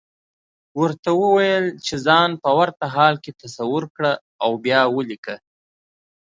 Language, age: Pashto, 19-29